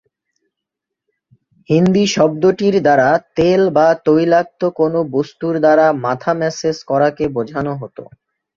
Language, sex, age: Bengali, male, 19-29